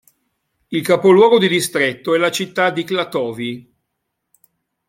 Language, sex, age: Italian, male, 60-69